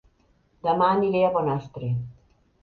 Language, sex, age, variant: Catalan, female, 50-59, Central